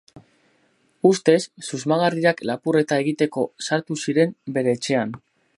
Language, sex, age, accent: Basque, male, 19-29, Mendebalekoa (Araba, Bizkaia, Gipuzkoako mendebaleko herri batzuk)